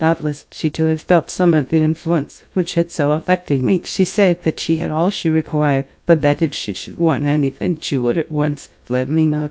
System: TTS, GlowTTS